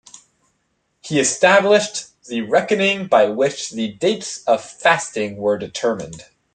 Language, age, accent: English, 19-29, United States English